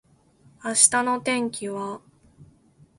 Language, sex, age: Japanese, female, 19-29